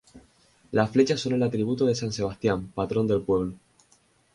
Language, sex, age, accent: Spanish, male, 19-29, España: Islas Canarias